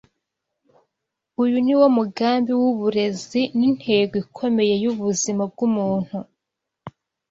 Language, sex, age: Kinyarwanda, female, 19-29